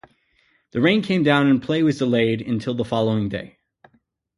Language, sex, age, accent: English, male, 19-29, United States English